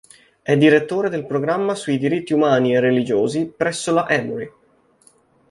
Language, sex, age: Italian, male, 19-29